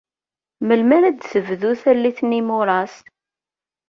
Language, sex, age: Kabyle, female, 30-39